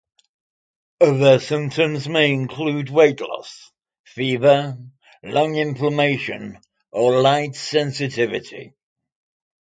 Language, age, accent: English, 30-39, England English